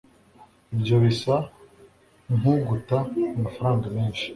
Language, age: Kinyarwanda, 19-29